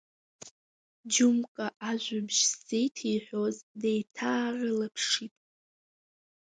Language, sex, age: Abkhazian, female, under 19